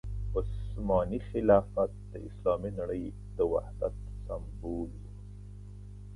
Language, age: Pashto, 40-49